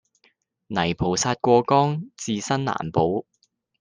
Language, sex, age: Cantonese, male, 19-29